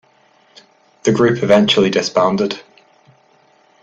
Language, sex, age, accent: English, male, 19-29, Irish English